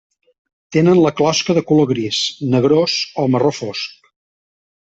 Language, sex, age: Catalan, male, 40-49